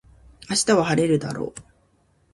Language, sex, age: Japanese, female, 30-39